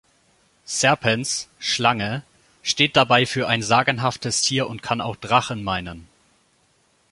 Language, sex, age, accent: German, male, 19-29, Deutschland Deutsch